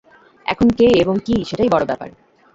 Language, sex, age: Bengali, female, 19-29